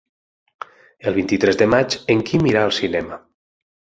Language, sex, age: Catalan, male, 40-49